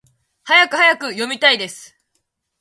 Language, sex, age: Japanese, female, 19-29